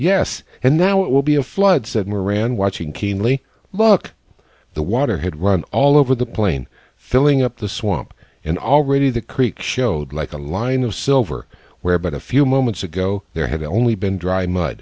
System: none